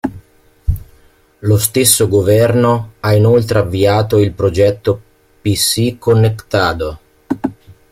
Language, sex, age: Italian, male, 40-49